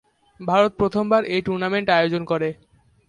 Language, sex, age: Bengali, male, under 19